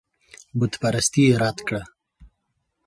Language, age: Pashto, 30-39